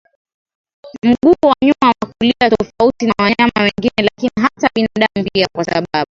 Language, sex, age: Swahili, female, 30-39